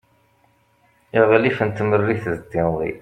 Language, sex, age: Kabyle, male, 40-49